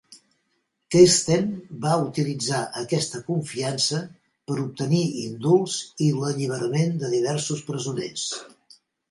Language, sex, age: Catalan, male, 80-89